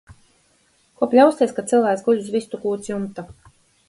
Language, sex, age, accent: Latvian, female, 40-49, Dzimtā valoda